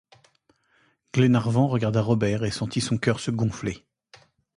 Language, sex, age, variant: French, male, 40-49, Français de métropole